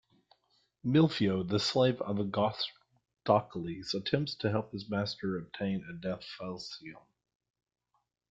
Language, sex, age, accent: English, male, 40-49, United States English